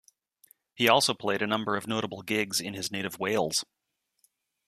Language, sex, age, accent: English, male, 40-49, Canadian English